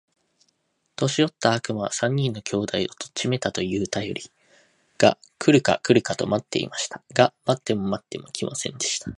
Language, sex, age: Japanese, male, 19-29